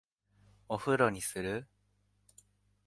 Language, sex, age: Japanese, male, 19-29